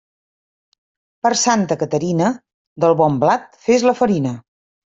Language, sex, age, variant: Catalan, female, 50-59, Central